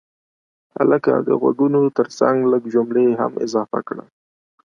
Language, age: Pashto, 30-39